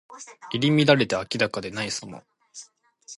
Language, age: Japanese, 19-29